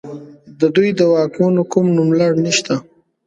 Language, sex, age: Pashto, male, 30-39